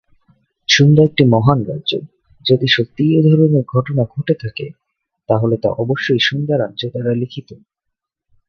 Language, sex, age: Bengali, male, 19-29